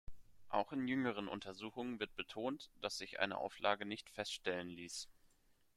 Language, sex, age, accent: German, male, 19-29, Deutschland Deutsch